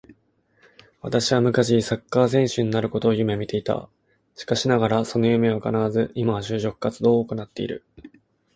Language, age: Japanese, 19-29